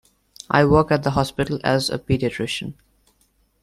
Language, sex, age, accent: English, male, under 19, India and South Asia (India, Pakistan, Sri Lanka)